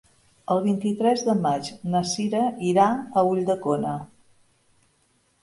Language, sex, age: Catalan, female, 50-59